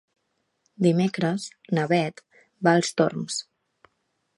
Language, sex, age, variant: Catalan, female, 19-29, Central